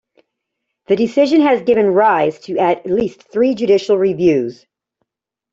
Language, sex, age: English, female, 40-49